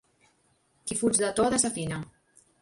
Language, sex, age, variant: Catalan, female, 40-49, Central